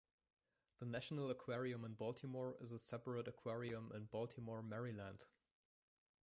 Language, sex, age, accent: English, male, 19-29, United States English